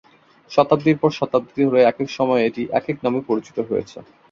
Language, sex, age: Bengali, male, 19-29